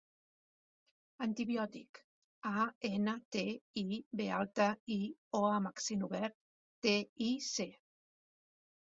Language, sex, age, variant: Catalan, female, 60-69, Central